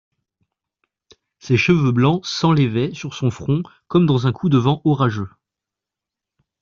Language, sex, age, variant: French, male, 30-39, Français de métropole